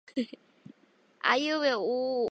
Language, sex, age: Japanese, female, 19-29